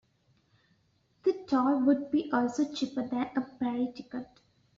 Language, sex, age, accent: English, female, 19-29, England English